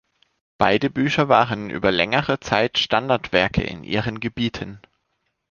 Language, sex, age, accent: German, male, 30-39, Deutschland Deutsch